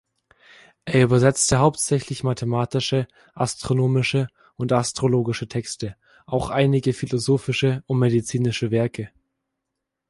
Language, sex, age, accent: German, male, 19-29, Deutschland Deutsch